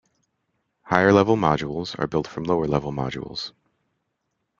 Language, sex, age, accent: English, male, 30-39, United States English